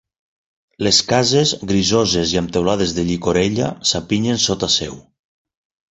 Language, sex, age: Catalan, male, 40-49